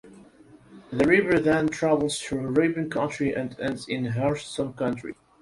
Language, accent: English, United States English